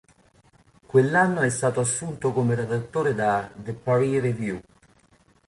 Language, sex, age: Italian, male, 50-59